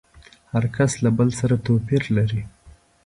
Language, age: Pashto, 19-29